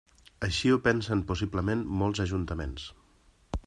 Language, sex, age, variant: Catalan, male, 40-49, Central